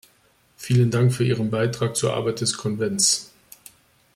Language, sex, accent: German, male, Deutschland Deutsch